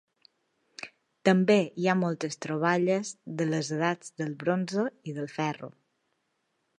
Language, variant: Catalan, Balear